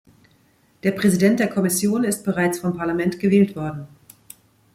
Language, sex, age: German, female, 40-49